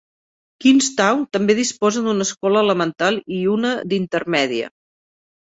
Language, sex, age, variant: Catalan, female, 50-59, Central